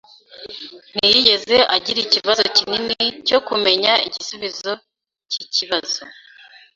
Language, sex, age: Kinyarwanda, female, 19-29